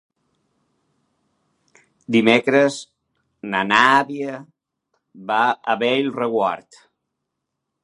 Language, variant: Catalan, Central